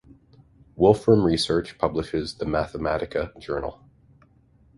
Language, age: English, 40-49